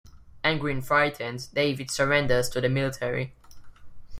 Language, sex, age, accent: English, male, under 19, England English